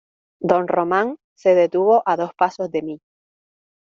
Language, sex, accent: Spanish, female, España: Islas Canarias